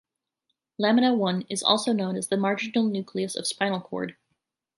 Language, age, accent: English, 30-39, United States English